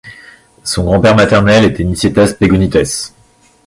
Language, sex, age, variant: French, male, 30-39, Français de métropole